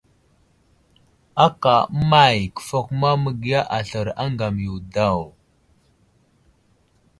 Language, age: Wuzlam, 19-29